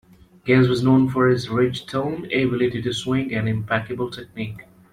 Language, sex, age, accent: English, male, 30-39, India and South Asia (India, Pakistan, Sri Lanka)